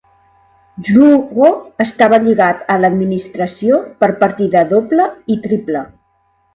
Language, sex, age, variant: Catalan, female, 50-59, Central